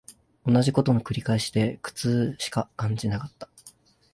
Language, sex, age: Japanese, male, 19-29